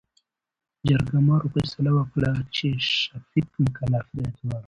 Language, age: Pashto, 19-29